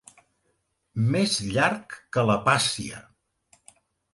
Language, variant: Catalan, Central